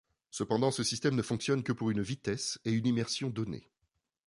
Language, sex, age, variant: French, male, 40-49, Français de métropole